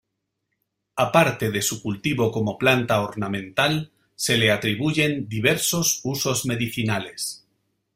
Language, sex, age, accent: Spanish, male, 40-49, España: Norte peninsular (Asturias, Castilla y León, Cantabria, País Vasco, Navarra, Aragón, La Rioja, Guadalajara, Cuenca)